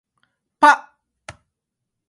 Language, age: English, 19-29